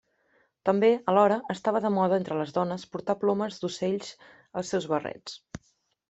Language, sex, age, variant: Catalan, female, 30-39, Central